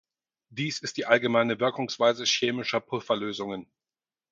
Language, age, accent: German, 40-49, Deutschland Deutsch